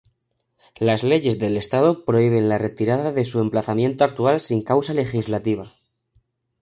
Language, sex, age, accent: Spanish, male, 19-29, España: Centro-Sur peninsular (Madrid, Toledo, Castilla-La Mancha)